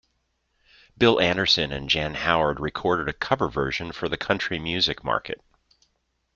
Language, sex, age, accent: English, male, 50-59, United States English